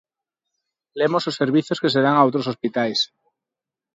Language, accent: Galician, Normativo (estándar)